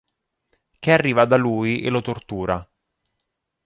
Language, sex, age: Italian, male, 30-39